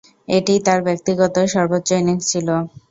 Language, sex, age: Bengali, female, 19-29